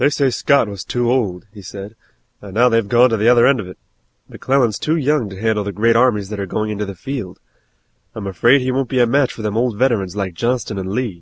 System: none